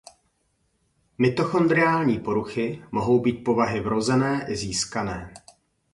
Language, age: Czech, 40-49